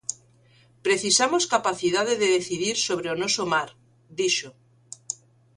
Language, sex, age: Galician, female, 50-59